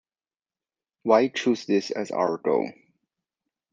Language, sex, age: English, male, 40-49